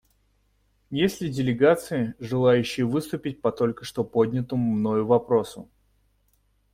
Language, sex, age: Russian, male, 30-39